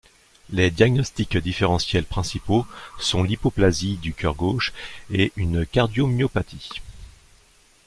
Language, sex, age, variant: French, male, 40-49, Français de métropole